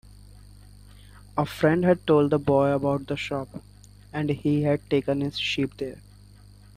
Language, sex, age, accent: English, male, 19-29, India and South Asia (India, Pakistan, Sri Lanka)